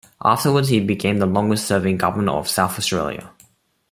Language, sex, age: English, male, 19-29